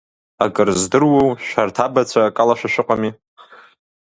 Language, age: Abkhazian, 19-29